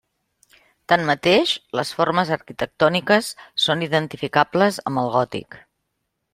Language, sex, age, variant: Catalan, female, 50-59, Central